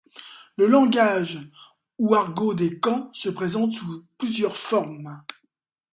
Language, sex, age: French, male, 60-69